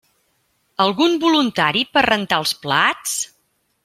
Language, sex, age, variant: Catalan, female, 40-49, Central